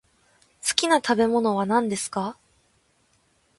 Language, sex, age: Japanese, female, under 19